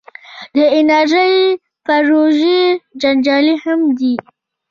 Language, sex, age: Pashto, female, under 19